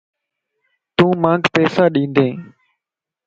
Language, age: Lasi, 19-29